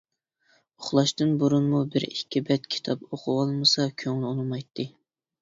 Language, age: Uyghur, 30-39